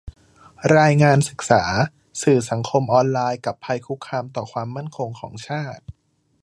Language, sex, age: Thai, male, 19-29